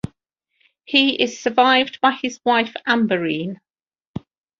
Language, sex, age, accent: English, female, 50-59, England English